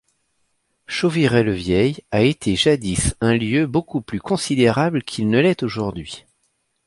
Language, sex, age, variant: French, male, 30-39, Français de métropole